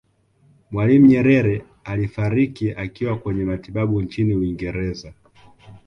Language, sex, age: Swahili, male, 19-29